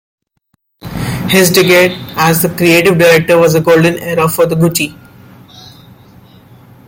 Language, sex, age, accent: English, male, 19-29, India and South Asia (India, Pakistan, Sri Lanka)